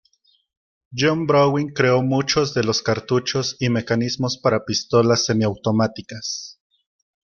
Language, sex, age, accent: Spanish, male, 19-29, México